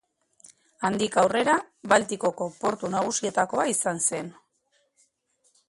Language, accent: Basque, Mendebalekoa (Araba, Bizkaia, Gipuzkoako mendebaleko herri batzuk)